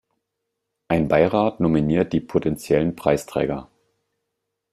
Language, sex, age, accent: German, male, 30-39, Deutschland Deutsch